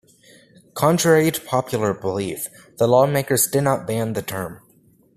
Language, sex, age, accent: English, male, under 19, United States English